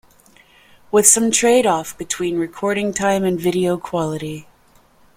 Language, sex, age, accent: English, female, 40-49, United States English